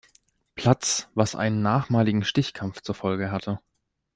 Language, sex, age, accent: German, male, 19-29, Deutschland Deutsch